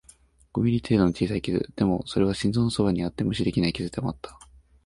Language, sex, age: Japanese, male, 19-29